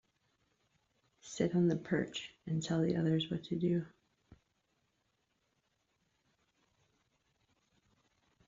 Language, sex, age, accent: English, female, 30-39, United States English